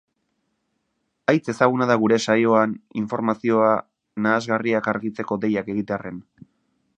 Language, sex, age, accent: Basque, male, 30-39, Mendebalekoa (Araba, Bizkaia, Gipuzkoako mendebaleko herri batzuk)